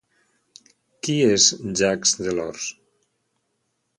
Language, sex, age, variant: Catalan, male, 60-69, Valencià central